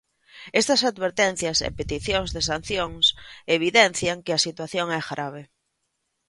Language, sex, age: Galician, female, 30-39